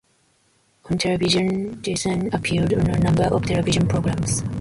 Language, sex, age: English, female, 19-29